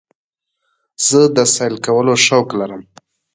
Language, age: Pashto, 19-29